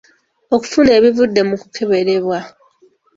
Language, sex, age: Ganda, female, 19-29